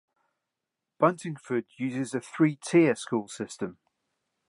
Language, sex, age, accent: English, male, 40-49, England English